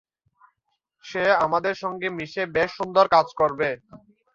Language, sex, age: Bengali, male, 19-29